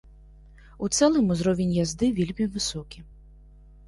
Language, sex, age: Belarusian, female, 30-39